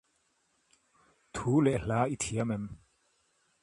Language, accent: English, United States English